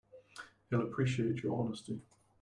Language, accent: English, England English